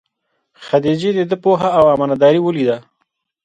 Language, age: Pashto, 30-39